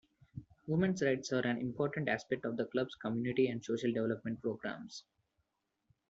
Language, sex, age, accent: English, male, 19-29, India and South Asia (India, Pakistan, Sri Lanka)